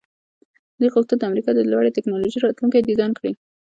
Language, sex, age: Pashto, female, under 19